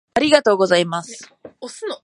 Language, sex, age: Japanese, female, 19-29